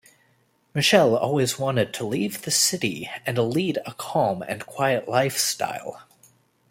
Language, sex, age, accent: English, male, 30-39, United States English